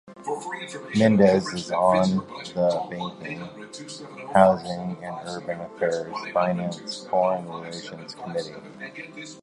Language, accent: English, United States English